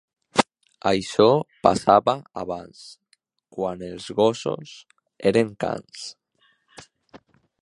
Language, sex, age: Catalan, male, under 19